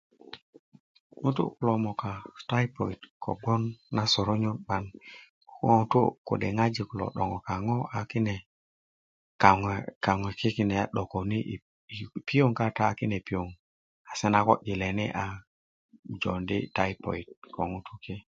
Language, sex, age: Kuku, male, 30-39